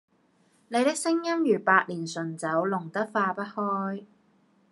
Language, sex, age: Cantonese, female, 19-29